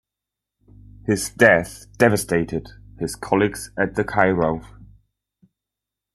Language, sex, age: English, male, 19-29